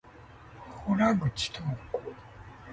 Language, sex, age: Japanese, male, 30-39